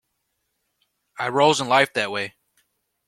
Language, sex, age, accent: English, male, 19-29, United States English